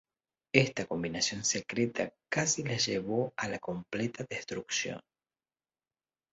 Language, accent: Spanish, Rioplatense: Argentina, Uruguay, este de Bolivia, Paraguay